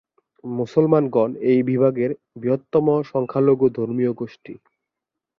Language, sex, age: Bengali, male, 19-29